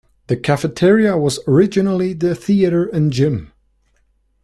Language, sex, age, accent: English, male, 19-29, United States English